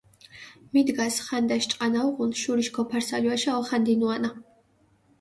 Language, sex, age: Mingrelian, female, 19-29